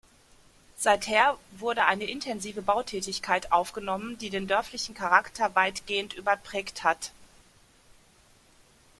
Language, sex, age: German, female, 40-49